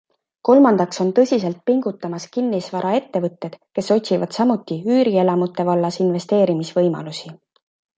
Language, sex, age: Estonian, female, 30-39